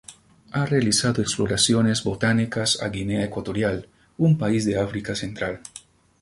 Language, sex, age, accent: Spanish, male, 30-39, Andino-Pacífico: Colombia, Perú, Ecuador, oeste de Bolivia y Venezuela andina